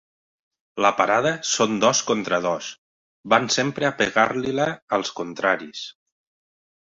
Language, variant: Catalan, Nord-Occidental